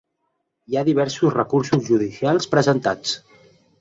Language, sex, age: Catalan, male, 30-39